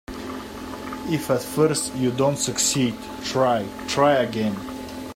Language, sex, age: English, male, 30-39